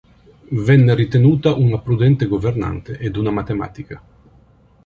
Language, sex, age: Italian, male, 50-59